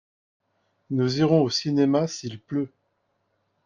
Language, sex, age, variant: French, male, 30-39, Français de métropole